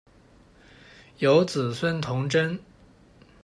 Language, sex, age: Chinese, male, 19-29